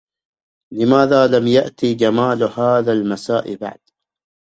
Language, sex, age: Arabic, male, 19-29